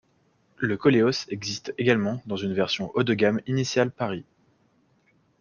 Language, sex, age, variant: French, male, 19-29, Français de métropole